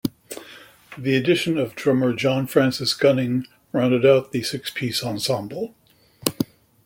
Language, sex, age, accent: English, male, 50-59, United States English